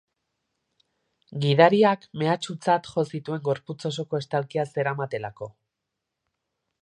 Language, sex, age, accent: Basque, male, 19-29, Erdialdekoa edo Nafarra (Gipuzkoa, Nafarroa)